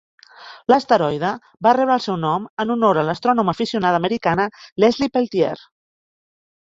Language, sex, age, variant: Catalan, female, 40-49, Central